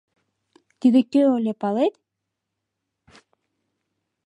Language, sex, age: Mari, female, 19-29